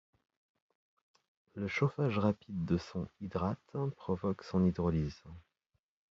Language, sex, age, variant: French, male, 30-39, Français de métropole